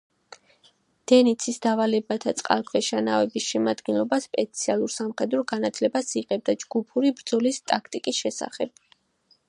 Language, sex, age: Georgian, female, 19-29